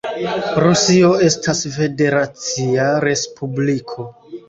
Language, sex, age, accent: Esperanto, male, 19-29, Internacia